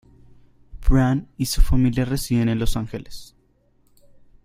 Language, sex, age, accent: Spanish, male, under 19, Andino-Pacífico: Colombia, Perú, Ecuador, oeste de Bolivia y Venezuela andina